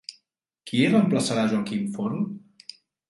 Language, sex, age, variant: Catalan, male, 19-29, Central